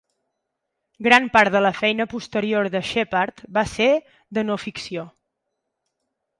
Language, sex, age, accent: Catalan, female, 40-49, nord-oriental